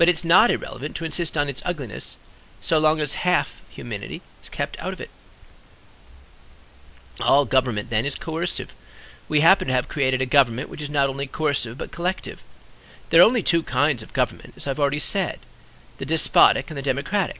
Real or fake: real